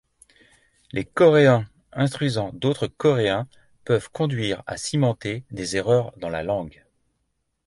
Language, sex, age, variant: French, male, 50-59, Français de métropole